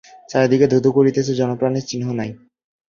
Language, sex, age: Bengali, male, 19-29